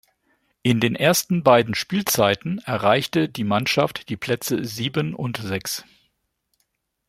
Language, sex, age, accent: German, male, 50-59, Deutschland Deutsch